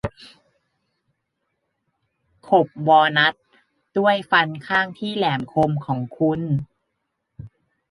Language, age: Thai, 19-29